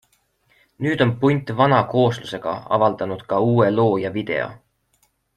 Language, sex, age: Estonian, male, 19-29